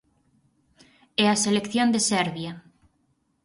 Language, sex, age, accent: Galician, female, 19-29, Central (sen gheada)